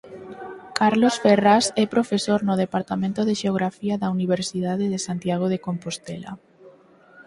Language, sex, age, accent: Galician, female, under 19, Normativo (estándar)